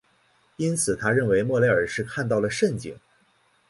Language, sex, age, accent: Chinese, male, 19-29, 出生地：黑龙江省